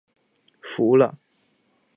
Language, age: Chinese, under 19